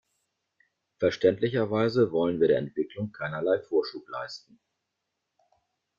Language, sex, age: German, male, 40-49